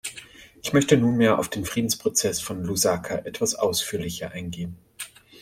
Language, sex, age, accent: German, male, 30-39, Deutschland Deutsch